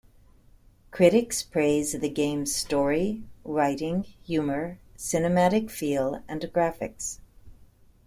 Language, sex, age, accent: English, female, 60-69, United States English